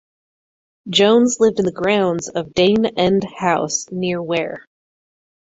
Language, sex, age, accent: English, female, 40-49, United States English